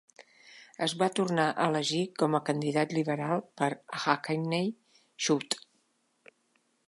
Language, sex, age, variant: Catalan, female, 60-69, Central